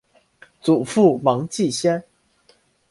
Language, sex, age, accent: Chinese, male, under 19, 出生地：辽宁省